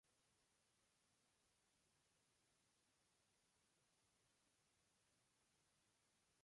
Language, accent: Spanish, Rioplatense: Argentina, Uruguay, este de Bolivia, Paraguay